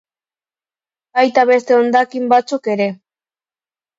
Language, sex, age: Basque, female, under 19